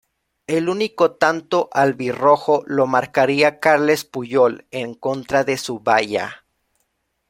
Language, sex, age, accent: Spanish, male, 19-29, México